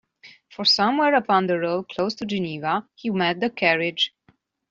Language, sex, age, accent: English, female, 30-39, United States English